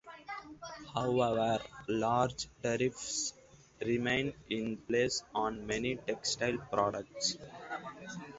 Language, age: English, 19-29